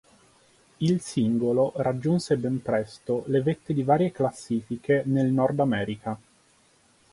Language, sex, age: Italian, male, 30-39